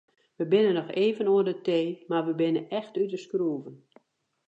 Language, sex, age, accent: Western Frisian, female, 60-69, Wâldfrysk